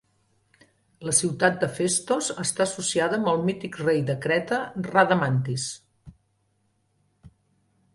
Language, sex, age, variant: Catalan, female, 50-59, Central